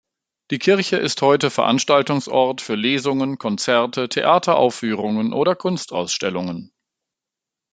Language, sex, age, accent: German, male, 40-49, Deutschland Deutsch